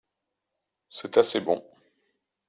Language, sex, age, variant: French, male, 30-39, Français de métropole